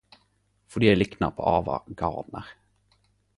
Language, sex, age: Norwegian Nynorsk, male, 19-29